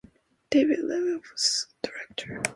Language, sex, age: English, female, under 19